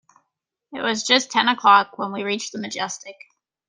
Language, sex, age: English, female, 30-39